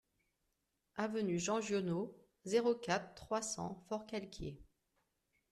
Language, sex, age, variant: French, female, 40-49, Français de métropole